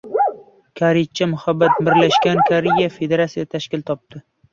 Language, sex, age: Uzbek, male, 19-29